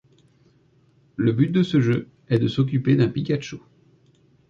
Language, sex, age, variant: French, male, 30-39, Français de métropole